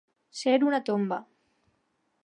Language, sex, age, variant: Catalan, female, under 19, Alacantí